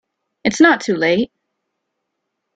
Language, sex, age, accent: English, female, 19-29, United States English